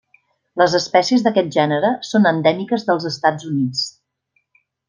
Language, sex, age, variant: Catalan, female, 40-49, Central